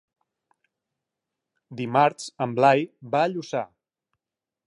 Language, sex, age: Catalan, male, 40-49